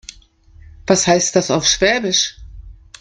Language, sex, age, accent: German, female, 50-59, Deutschland Deutsch